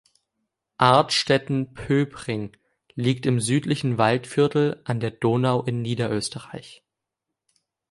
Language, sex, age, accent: German, male, under 19, Deutschland Deutsch